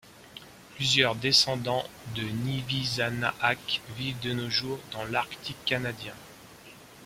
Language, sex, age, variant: French, male, 50-59, Français de métropole